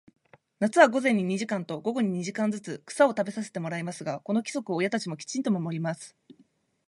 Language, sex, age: Japanese, female, 19-29